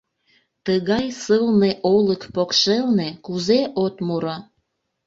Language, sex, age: Mari, female, 40-49